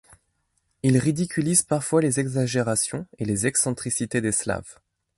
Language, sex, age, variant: French, male, 30-39, Français de métropole